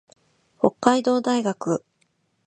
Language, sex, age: Japanese, female, 40-49